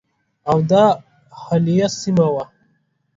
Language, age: Pashto, 19-29